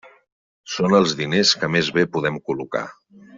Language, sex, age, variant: Catalan, male, 19-29, Central